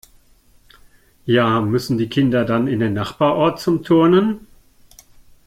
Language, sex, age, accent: German, male, 60-69, Deutschland Deutsch